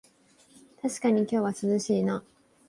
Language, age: Japanese, 19-29